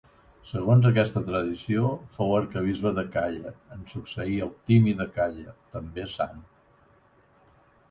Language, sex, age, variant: Catalan, male, 60-69, Central